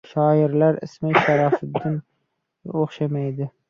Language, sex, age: Uzbek, male, 19-29